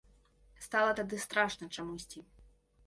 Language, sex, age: Belarusian, female, under 19